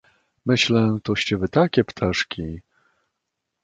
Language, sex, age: Polish, male, 50-59